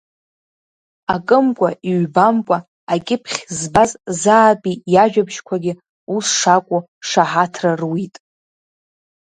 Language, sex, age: Abkhazian, female, under 19